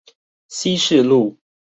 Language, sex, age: Chinese, male, 19-29